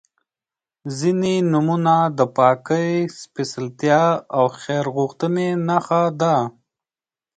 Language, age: Pashto, 19-29